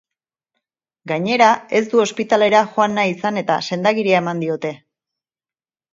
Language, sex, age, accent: Basque, female, 40-49, Erdialdekoa edo Nafarra (Gipuzkoa, Nafarroa)